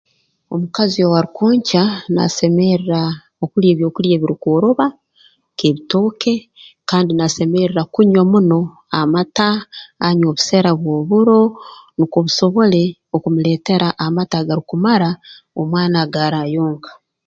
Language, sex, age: Tooro, female, 50-59